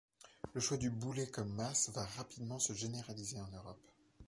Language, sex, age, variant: French, male, 19-29, Français de métropole